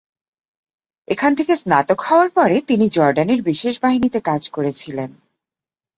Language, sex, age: Bengali, female, 30-39